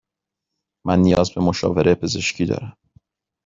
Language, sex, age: Persian, male, 30-39